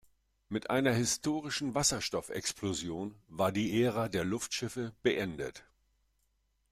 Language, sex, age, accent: German, male, 60-69, Deutschland Deutsch